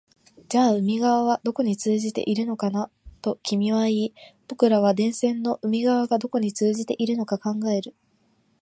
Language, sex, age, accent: Japanese, female, 19-29, 標準語